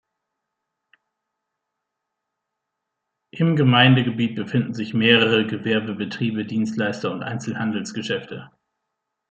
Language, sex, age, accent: German, male, 30-39, Deutschland Deutsch